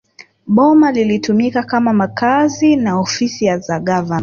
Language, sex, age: Swahili, female, 19-29